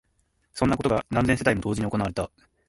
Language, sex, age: Japanese, male, under 19